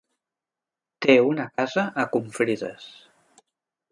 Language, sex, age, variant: Catalan, male, 19-29, Central